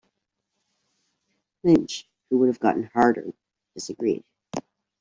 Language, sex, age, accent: English, female, 50-59, Canadian English